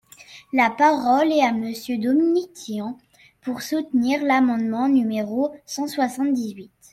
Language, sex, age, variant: French, female, under 19, Français de métropole